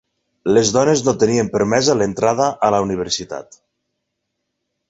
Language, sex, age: Catalan, male, 40-49